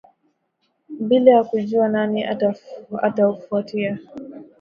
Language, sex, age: Swahili, female, 19-29